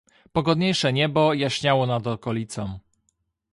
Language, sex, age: Polish, male, 19-29